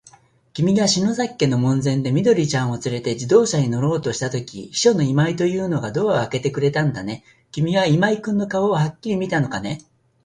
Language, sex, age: Japanese, male, 60-69